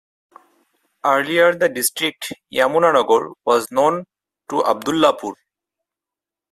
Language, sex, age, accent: English, male, 19-29, India and South Asia (India, Pakistan, Sri Lanka); bangladesh